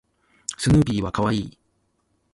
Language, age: Japanese, 40-49